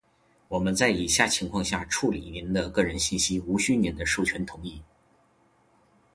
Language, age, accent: Chinese, 19-29, 出生地：吉林省